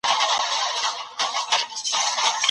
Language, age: Pashto, 30-39